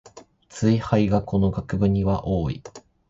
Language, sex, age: Japanese, male, 19-29